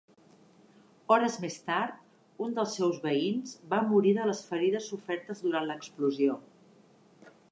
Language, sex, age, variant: Catalan, female, 50-59, Central